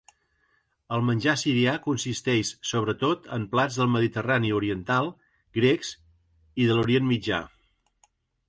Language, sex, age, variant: Catalan, male, 60-69, Central